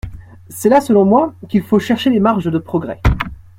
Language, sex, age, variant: French, male, 19-29, Français de métropole